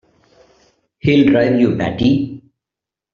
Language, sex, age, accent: English, male, 40-49, India and South Asia (India, Pakistan, Sri Lanka)